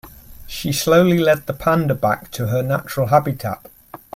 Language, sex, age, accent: English, male, 50-59, England English